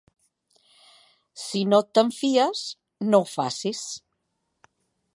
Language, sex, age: Catalan, female, 60-69